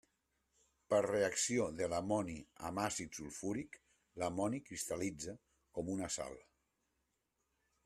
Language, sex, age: Catalan, male, 50-59